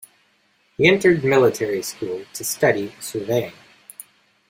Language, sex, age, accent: English, male, 19-29, United States English